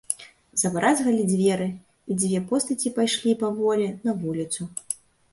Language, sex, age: Belarusian, female, 30-39